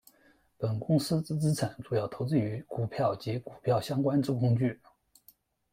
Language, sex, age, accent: Chinese, male, 19-29, 出生地：江苏省